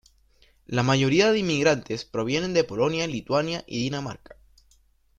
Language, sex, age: Spanish, male, 19-29